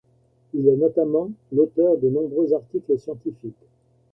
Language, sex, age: French, male, 70-79